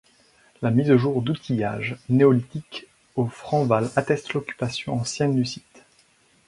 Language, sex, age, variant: French, male, 19-29, Français de métropole